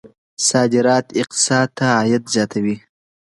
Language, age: Pashto, under 19